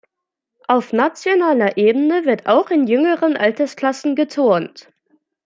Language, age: German, 19-29